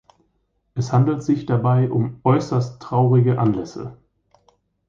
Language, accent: German, Deutschland Deutsch